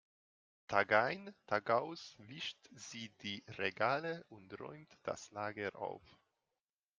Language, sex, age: German, male, 30-39